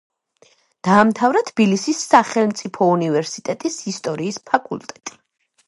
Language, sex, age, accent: Georgian, female, 19-29, ჩვეულებრივი